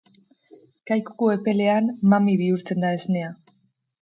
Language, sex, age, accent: Basque, female, 19-29, Mendebalekoa (Araba, Bizkaia, Gipuzkoako mendebaleko herri batzuk)